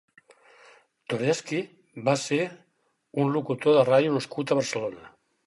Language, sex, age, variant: Catalan, male, 60-69, Central